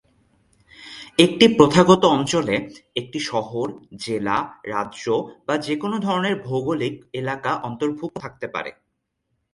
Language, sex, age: Bengali, male, 19-29